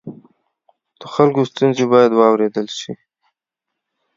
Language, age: Pashto, 19-29